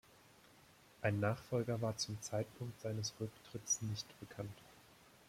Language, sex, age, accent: German, male, 19-29, Deutschland Deutsch